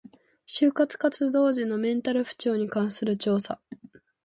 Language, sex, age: Japanese, female, under 19